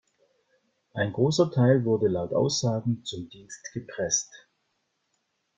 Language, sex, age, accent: German, male, 50-59, Deutschland Deutsch